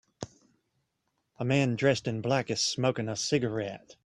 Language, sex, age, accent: English, male, 40-49, United States English